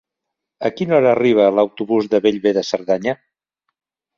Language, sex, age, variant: Catalan, male, 60-69, Central